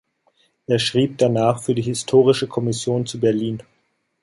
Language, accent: German, Deutschland Deutsch